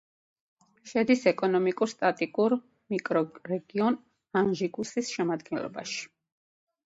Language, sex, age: Georgian, female, 50-59